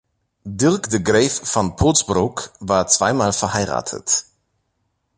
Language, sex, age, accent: German, male, 19-29, Deutschland Deutsch